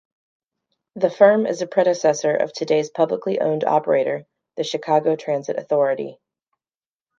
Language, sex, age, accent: English, female, 30-39, United States English